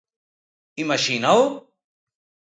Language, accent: Galician, Oriental (común en zona oriental)